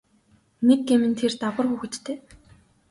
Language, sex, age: Mongolian, female, 19-29